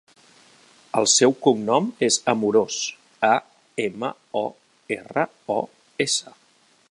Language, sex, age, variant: Catalan, male, 40-49, Central